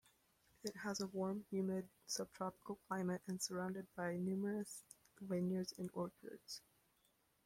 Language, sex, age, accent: English, male, under 19, United States English